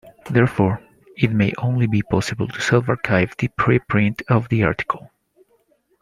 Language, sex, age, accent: English, male, 30-39, United States English